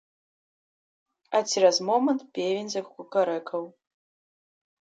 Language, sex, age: Belarusian, female, 19-29